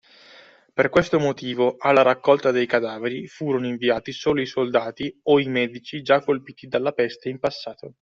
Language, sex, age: Italian, male, 19-29